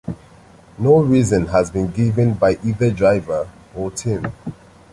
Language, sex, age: English, male, 19-29